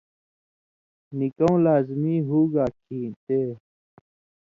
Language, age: Indus Kohistani, 19-29